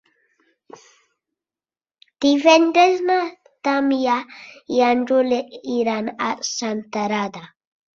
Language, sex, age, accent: Catalan, female, 40-49, Oriental